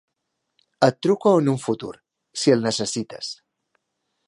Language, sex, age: Catalan, male, 30-39